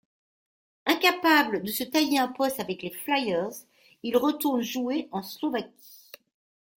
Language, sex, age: French, female, 60-69